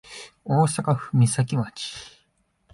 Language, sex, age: Japanese, male, 19-29